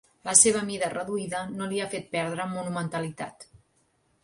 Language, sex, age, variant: Catalan, female, 40-49, Central